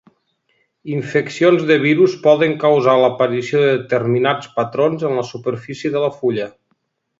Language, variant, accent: Catalan, Nord-Occidental, nord-occidental